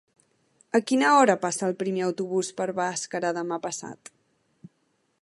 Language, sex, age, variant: Catalan, female, under 19, Central